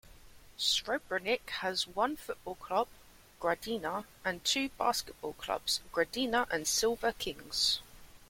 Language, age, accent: English, 19-29, England English